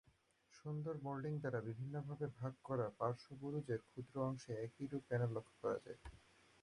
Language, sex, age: Bengali, male, 19-29